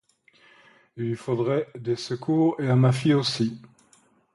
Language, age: French, 50-59